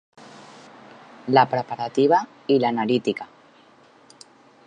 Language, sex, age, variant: Catalan, female, 40-49, Central